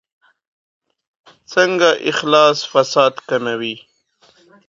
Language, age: Pashto, 30-39